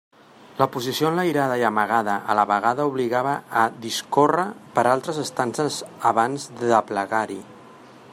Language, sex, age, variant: Catalan, male, 40-49, Central